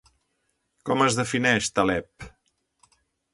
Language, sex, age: Catalan, male, 50-59